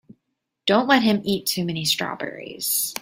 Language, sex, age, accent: English, female, 30-39, United States English